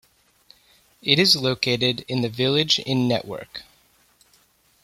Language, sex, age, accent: English, male, 19-29, United States English